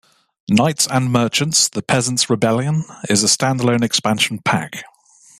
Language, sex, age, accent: English, male, 30-39, England English